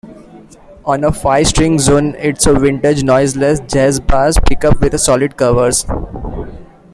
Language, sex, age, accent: English, male, 19-29, India and South Asia (India, Pakistan, Sri Lanka)